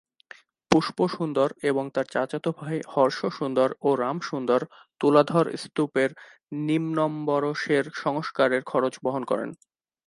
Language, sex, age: Bengali, male, 19-29